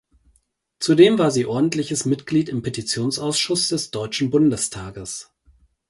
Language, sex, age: German, male, 30-39